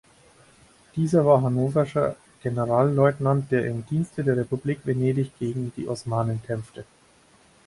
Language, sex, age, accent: German, male, 19-29, Deutschland Deutsch